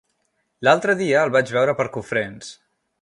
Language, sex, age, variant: Catalan, male, 19-29, Central